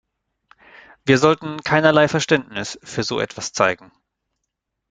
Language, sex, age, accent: German, male, 40-49, Deutschland Deutsch